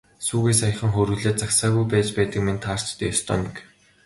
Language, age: Mongolian, 19-29